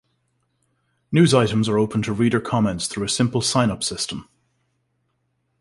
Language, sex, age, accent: English, male, 40-49, Irish English